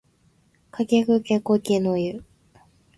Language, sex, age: Japanese, female, 19-29